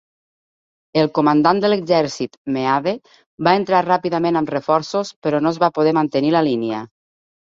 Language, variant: Catalan, Nord-Occidental